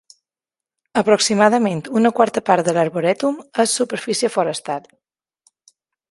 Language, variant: Catalan, Balear